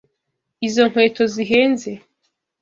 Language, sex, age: Kinyarwanda, female, 19-29